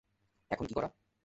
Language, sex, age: Bengali, male, 19-29